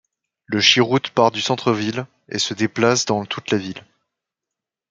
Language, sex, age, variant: French, male, 19-29, Français de métropole